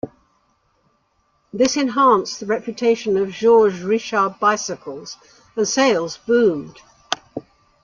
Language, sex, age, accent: English, female, 70-79, England English